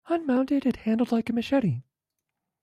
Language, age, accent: English, 19-29, United States English